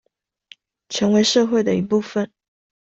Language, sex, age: Chinese, female, under 19